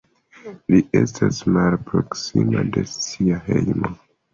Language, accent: Esperanto, Internacia